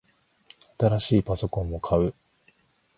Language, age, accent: Japanese, 30-39, 標準語